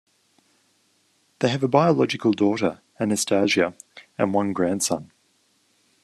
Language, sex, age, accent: English, male, 30-39, Australian English